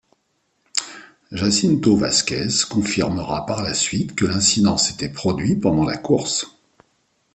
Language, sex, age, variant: French, male, 50-59, Français de métropole